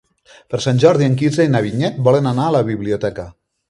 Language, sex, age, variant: Catalan, male, 40-49, Central